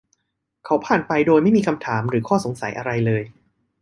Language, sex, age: Thai, male, 30-39